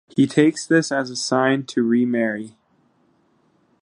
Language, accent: English, Canadian English